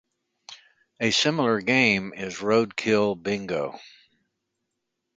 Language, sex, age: English, male, 60-69